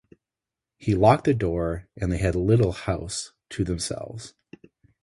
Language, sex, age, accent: English, male, 30-39, United States English